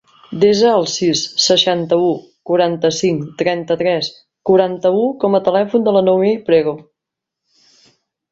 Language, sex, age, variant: Catalan, female, 40-49, Central